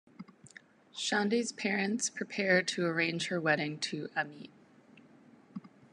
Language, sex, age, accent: English, female, 30-39, United States English